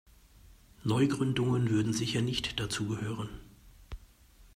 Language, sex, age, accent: German, male, 40-49, Deutschland Deutsch